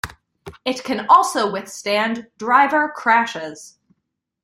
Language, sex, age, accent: English, female, 19-29, United States English